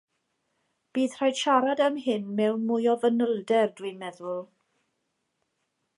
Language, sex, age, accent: Welsh, female, 40-49, Y Deyrnas Unedig Cymraeg